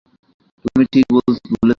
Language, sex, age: Bengali, male, 19-29